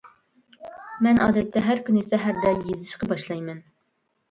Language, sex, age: Uyghur, female, 30-39